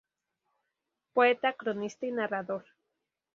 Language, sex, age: Spanish, female, 19-29